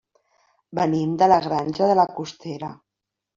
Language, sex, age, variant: Catalan, female, 50-59, Central